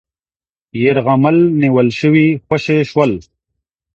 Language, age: Pashto, 30-39